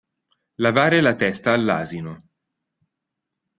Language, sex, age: Italian, male, 19-29